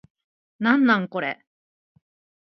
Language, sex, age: Japanese, female, 40-49